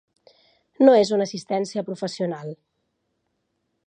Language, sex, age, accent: Catalan, female, 30-39, central; nord-occidental